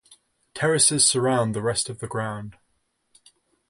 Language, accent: English, England English